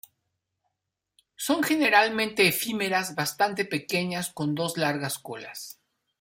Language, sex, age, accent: Spanish, male, 50-59, México